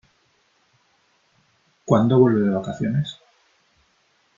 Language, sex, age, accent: Spanish, male, 30-39, España: Norte peninsular (Asturias, Castilla y León, Cantabria, País Vasco, Navarra, Aragón, La Rioja, Guadalajara, Cuenca)